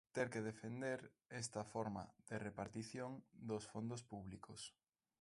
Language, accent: Galician, Normativo (estándar)